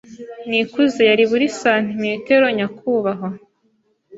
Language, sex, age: Kinyarwanda, female, 19-29